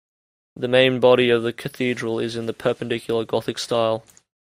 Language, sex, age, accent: English, male, 19-29, Australian English